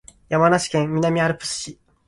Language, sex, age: Japanese, male, 19-29